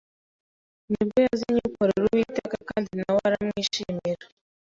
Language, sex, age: Kinyarwanda, female, 19-29